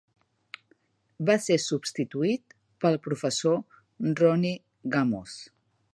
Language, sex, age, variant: Catalan, female, 50-59, Central